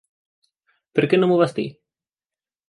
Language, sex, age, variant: Catalan, male, 19-29, Central